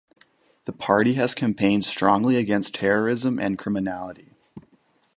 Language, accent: English, United States English